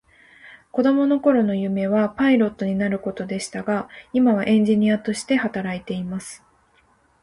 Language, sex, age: Japanese, female, 19-29